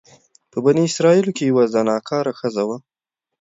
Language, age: Pashto, 19-29